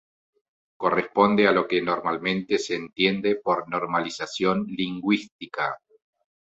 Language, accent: Spanish, Rioplatense: Argentina, Uruguay, este de Bolivia, Paraguay